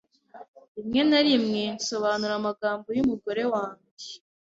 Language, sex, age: Kinyarwanda, female, 19-29